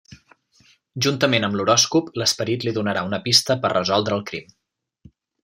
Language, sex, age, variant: Catalan, male, 19-29, Central